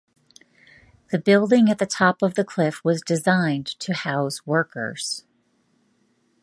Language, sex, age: English, female, 40-49